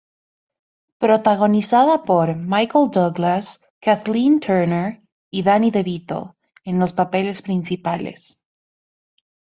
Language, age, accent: Spanish, 19-29, Andino-Pacífico: Colombia, Perú, Ecuador, oeste de Bolivia y Venezuela andina